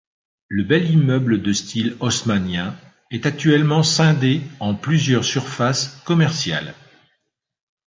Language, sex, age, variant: French, male, 50-59, Français de métropole